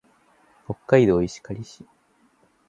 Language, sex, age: Japanese, male, 19-29